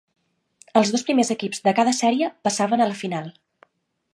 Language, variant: Catalan, Balear